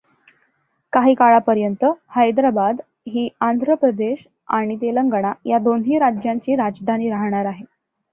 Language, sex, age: Marathi, female, under 19